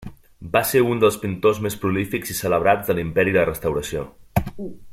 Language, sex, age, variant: Catalan, male, 30-39, Central